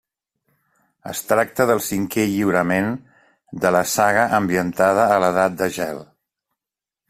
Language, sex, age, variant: Catalan, male, 50-59, Central